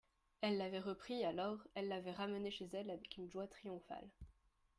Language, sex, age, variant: French, female, under 19, Français de métropole